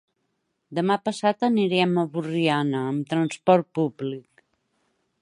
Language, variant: Catalan, Central